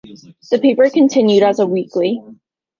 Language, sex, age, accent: English, female, 19-29, United States English